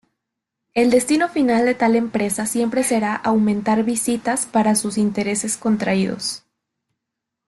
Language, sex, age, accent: Spanish, female, under 19, México